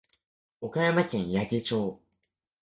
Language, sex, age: Japanese, male, 19-29